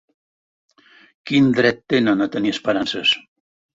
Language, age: Catalan, 70-79